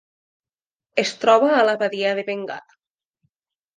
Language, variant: Catalan, Nord-Occidental